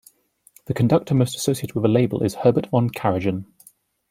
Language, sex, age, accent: English, male, 19-29, England English